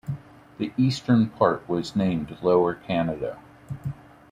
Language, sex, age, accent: English, male, 40-49, United States English